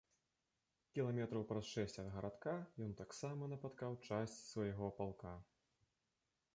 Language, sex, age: Belarusian, male, 19-29